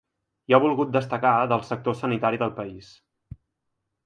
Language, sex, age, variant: Catalan, male, 19-29, Central